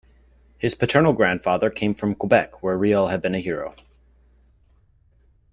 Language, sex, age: English, male, 19-29